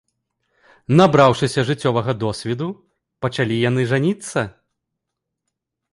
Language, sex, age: Belarusian, male, 30-39